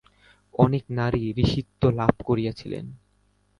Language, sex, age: Bengali, male, 19-29